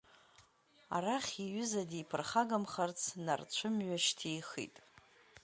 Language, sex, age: Abkhazian, female, 40-49